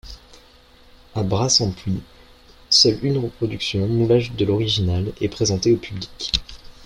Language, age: French, under 19